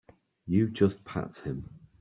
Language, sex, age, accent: English, male, 30-39, England English